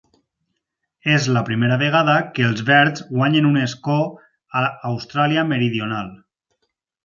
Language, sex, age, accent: Catalan, male, 30-39, valencià